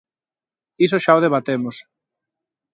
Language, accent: Galician, Normativo (estándar)